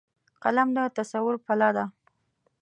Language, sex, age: Pashto, female, 30-39